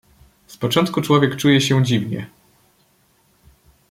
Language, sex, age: Polish, male, 19-29